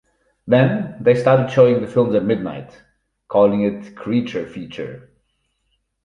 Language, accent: English, German